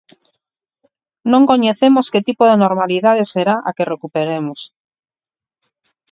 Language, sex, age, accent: Galician, female, 40-49, Normativo (estándar)